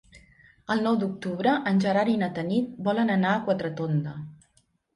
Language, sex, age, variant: Catalan, female, 50-59, Central